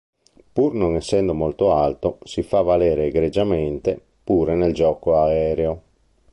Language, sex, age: Italian, male, 50-59